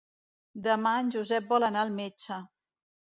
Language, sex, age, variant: Catalan, female, 50-59, Central